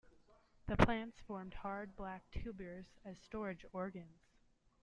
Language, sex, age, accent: English, female, 19-29, United States English